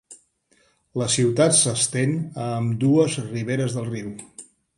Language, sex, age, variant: Catalan, male, 50-59, Central